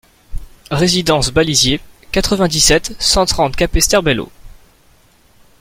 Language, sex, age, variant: French, male, 19-29, Français de métropole